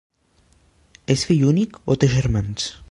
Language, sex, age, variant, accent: Catalan, male, under 19, Central, central